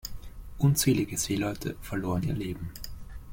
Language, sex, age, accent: German, male, 19-29, Österreichisches Deutsch